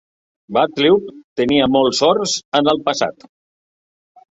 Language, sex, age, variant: Catalan, male, 60-69, Central